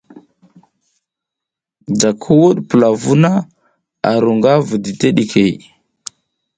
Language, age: South Giziga, 30-39